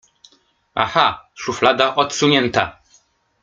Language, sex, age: Polish, male, 40-49